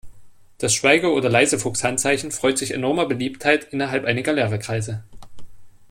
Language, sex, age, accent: German, male, 19-29, Deutschland Deutsch